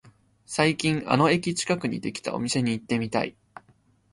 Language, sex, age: Japanese, male, 19-29